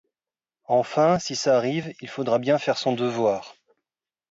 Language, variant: French, Français de métropole